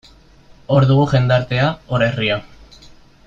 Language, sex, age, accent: Basque, male, 19-29, Mendebalekoa (Araba, Bizkaia, Gipuzkoako mendebaleko herri batzuk)